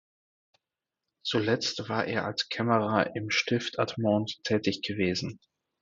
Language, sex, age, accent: German, male, 19-29, Deutschland Deutsch